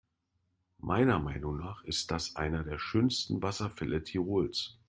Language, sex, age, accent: German, male, 50-59, Deutschland Deutsch